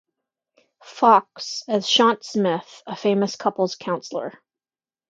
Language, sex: English, female